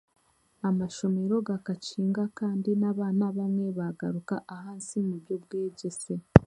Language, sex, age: Chiga, female, 19-29